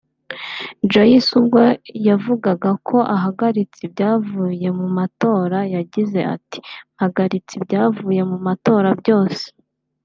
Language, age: Kinyarwanda, 19-29